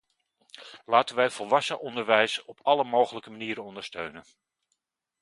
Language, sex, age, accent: Dutch, male, 40-49, Nederlands Nederlands